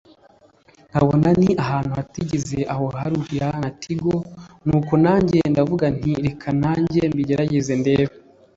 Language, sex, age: Kinyarwanda, male, 19-29